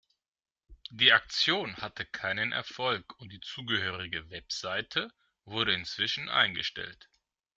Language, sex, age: German, male, 30-39